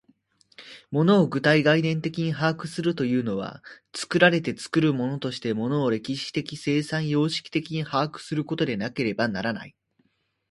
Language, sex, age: Japanese, male, under 19